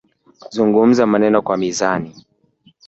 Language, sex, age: Swahili, male, 19-29